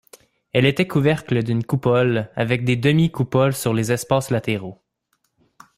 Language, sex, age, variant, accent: French, male, 19-29, Français d'Amérique du Nord, Français du Canada